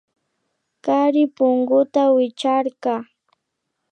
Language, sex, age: Imbabura Highland Quichua, female, under 19